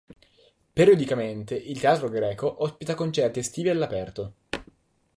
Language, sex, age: Italian, male, under 19